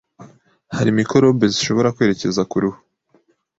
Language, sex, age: Kinyarwanda, male, 30-39